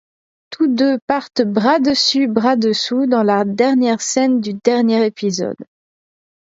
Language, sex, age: French, female, 19-29